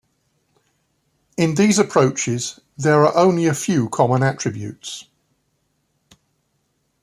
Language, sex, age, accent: English, male, 60-69, England English